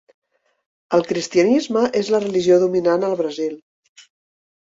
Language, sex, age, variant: Catalan, female, 50-59, Central